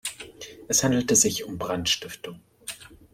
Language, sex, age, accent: German, male, 30-39, Deutschland Deutsch